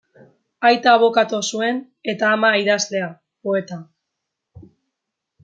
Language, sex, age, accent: Basque, female, under 19, Erdialdekoa edo Nafarra (Gipuzkoa, Nafarroa)